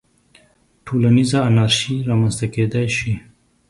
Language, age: Pashto, 30-39